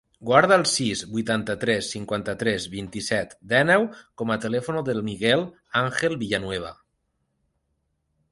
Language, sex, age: Catalan, male, 30-39